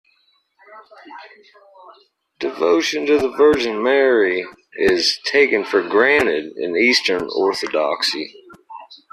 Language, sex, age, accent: English, male, 30-39, United States English